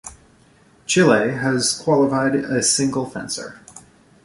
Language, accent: English, United States English